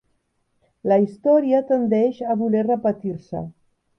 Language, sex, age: Catalan, female, 50-59